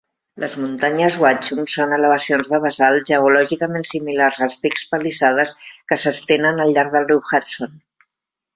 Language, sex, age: Catalan, female, 60-69